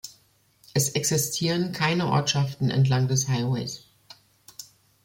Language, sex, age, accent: German, female, 50-59, Deutschland Deutsch